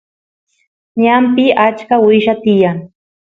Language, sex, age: Santiago del Estero Quichua, female, 19-29